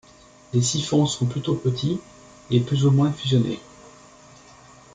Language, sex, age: French, male, 50-59